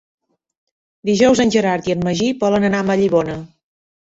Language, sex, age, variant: Catalan, female, 40-49, Central